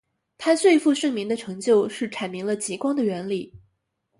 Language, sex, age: Chinese, female, 19-29